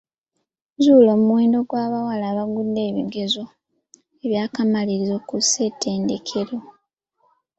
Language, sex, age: Ganda, female, under 19